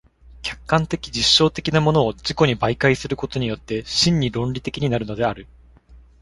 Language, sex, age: Japanese, male, 19-29